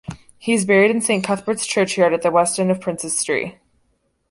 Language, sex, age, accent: English, female, under 19, United States English